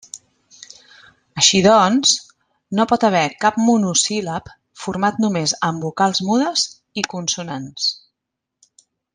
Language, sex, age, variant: Catalan, female, 40-49, Central